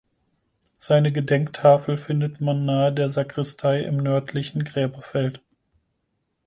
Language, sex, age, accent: German, male, 30-39, Deutschland Deutsch